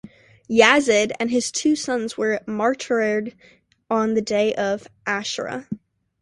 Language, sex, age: English, female, under 19